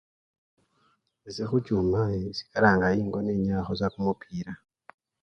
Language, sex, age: Luyia, male, 19-29